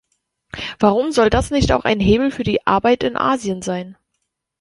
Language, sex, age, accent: German, female, 30-39, Deutschland Deutsch